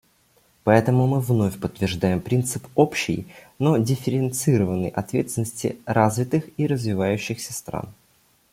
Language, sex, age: Russian, male, 19-29